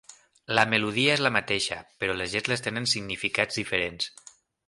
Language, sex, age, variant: Catalan, male, 40-49, Central